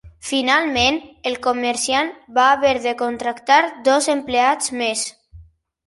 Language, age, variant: Catalan, under 19, Central